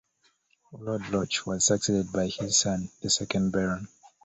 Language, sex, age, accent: English, male, 19-29, United States English